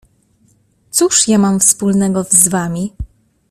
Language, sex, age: Polish, female, 30-39